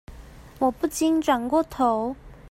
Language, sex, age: Chinese, female, 30-39